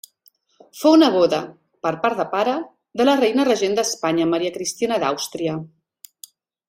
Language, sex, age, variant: Catalan, female, 30-39, Central